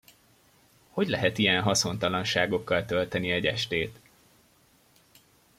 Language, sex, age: Hungarian, male, 19-29